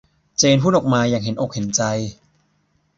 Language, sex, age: Thai, male, 19-29